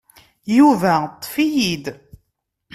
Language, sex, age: Kabyle, female, 30-39